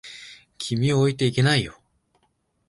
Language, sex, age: Japanese, male, 19-29